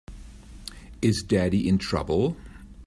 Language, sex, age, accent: English, male, 60-69, United States English